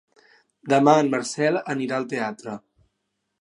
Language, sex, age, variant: Catalan, male, 19-29, Central